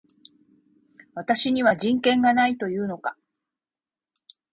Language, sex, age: Japanese, female, 50-59